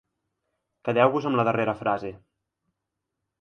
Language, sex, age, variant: Catalan, male, 19-29, Central